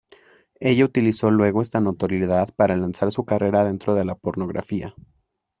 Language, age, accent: Spanish, under 19, México